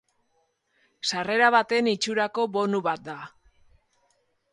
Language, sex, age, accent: Basque, female, 50-59, Erdialdekoa edo Nafarra (Gipuzkoa, Nafarroa)